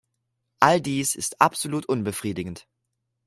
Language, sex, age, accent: German, male, under 19, Deutschland Deutsch